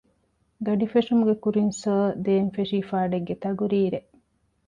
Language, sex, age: Divehi, female, 40-49